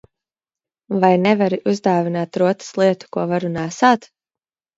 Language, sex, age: Latvian, female, 30-39